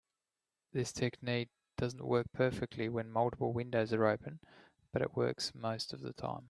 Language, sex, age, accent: English, male, 30-39, Australian English